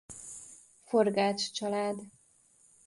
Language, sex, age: Hungarian, female, 19-29